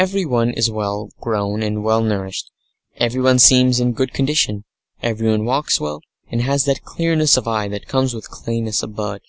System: none